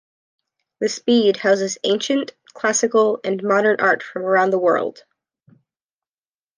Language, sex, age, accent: English, female, 19-29, United States English